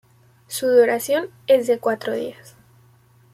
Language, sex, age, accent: Spanish, female, 19-29, México